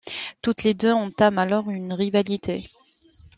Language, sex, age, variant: French, female, 30-39, Français de métropole